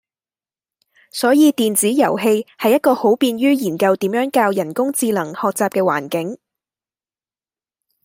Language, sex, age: Cantonese, female, 19-29